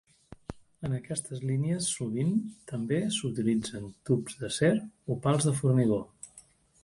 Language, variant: Catalan, Central